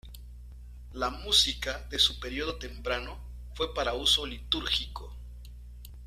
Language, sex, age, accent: Spanish, male, 50-59, México